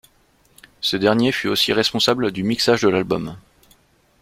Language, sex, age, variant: French, male, 30-39, Français de métropole